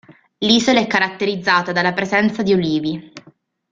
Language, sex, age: Italian, female, 19-29